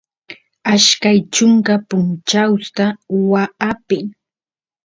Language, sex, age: Santiago del Estero Quichua, female, 30-39